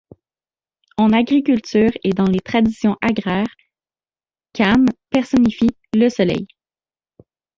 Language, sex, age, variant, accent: French, female, 30-39, Français d'Amérique du Nord, Français du Canada